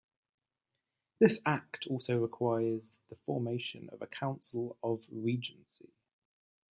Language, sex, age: English, male, 30-39